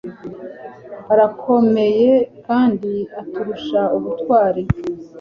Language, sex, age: Kinyarwanda, female, 40-49